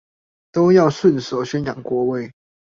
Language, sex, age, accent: Chinese, male, under 19, 出生地：新北市